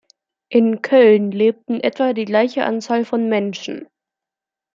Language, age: German, 19-29